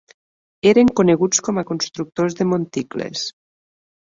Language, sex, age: Catalan, female, 30-39